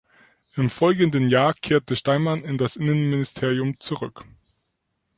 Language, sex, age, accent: German, male, 40-49, Deutschland Deutsch